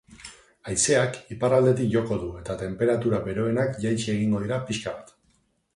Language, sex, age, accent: Basque, male, 30-39, Mendebalekoa (Araba, Bizkaia, Gipuzkoako mendebaleko herri batzuk)